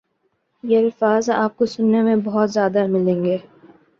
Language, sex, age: Urdu, female, 19-29